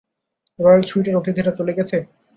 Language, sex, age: Bengali, male, 19-29